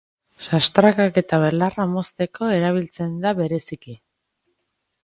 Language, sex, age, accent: Basque, female, 30-39, Erdialdekoa edo Nafarra (Gipuzkoa, Nafarroa)